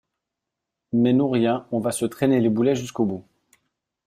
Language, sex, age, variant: French, male, 40-49, Français de métropole